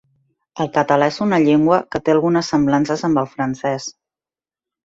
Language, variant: Catalan, Central